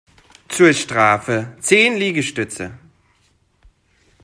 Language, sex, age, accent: German, male, 30-39, Deutschland Deutsch